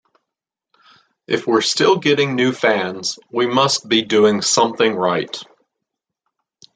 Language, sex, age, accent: English, male, 50-59, United States English